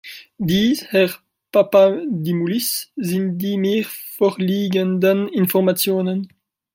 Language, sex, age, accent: German, male, 19-29, Französisch Deutsch